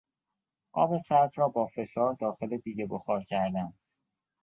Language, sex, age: Persian, male, 19-29